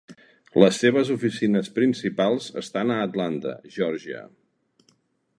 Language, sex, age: Catalan, male, 40-49